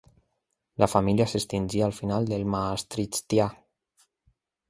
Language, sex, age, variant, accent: Catalan, male, 19-29, Valencià meridional, valencià